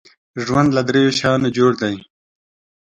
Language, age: Pashto, 30-39